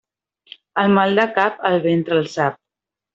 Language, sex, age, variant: Catalan, female, 30-39, Central